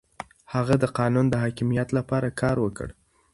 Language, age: Pashto, under 19